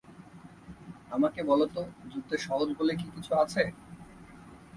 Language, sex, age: Bengali, male, 19-29